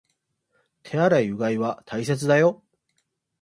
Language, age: Japanese, 19-29